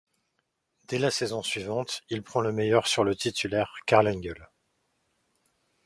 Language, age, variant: French, 40-49, Français de métropole